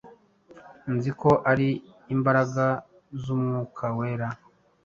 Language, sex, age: Kinyarwanda, male, 40-49